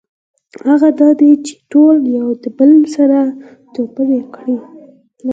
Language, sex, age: Pashto, female, under 19